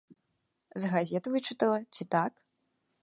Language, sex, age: Belarusian, female, under 19